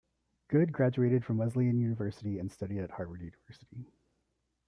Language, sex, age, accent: English, male, 30-39, United States English